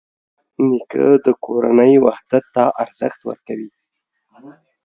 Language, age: Pashto, 30-39